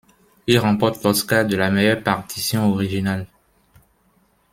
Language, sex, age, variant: French, male, 19-29, Français d'Afrique subsaharienne et des îles africaines